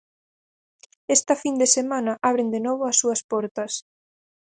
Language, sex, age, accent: Galician, female, 19-29, Central (gheada)